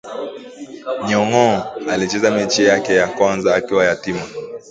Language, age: Swahili, 19-29